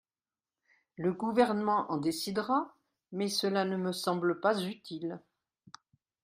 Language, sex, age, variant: French, female, 60-69, Français de métropole